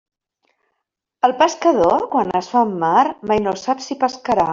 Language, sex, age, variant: Catalan, female, 50-59, Central